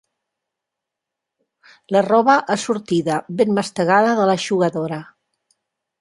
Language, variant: Catalan, Septentrional